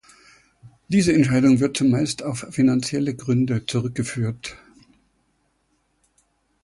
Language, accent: German, Deutschland Deutsch